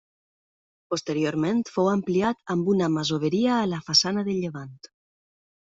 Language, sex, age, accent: Catalan, female, 40-49, valencià